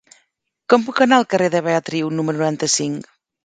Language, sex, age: Catalan, female, 40-49